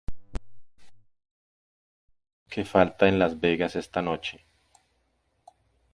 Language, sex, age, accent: Spanish, male, 30-39, Caribe: Cuba, Venezuela, Puerto Rico, República Dominicana, Panamá, Colombia caribeña, México caribeño, Costa del golfo de México